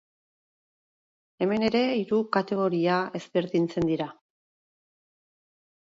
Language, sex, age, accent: Basque, female, 50-59, Mendebalekoa (Araba, Bizkaia, Gipuzkoako mendebaleko herri batzuk)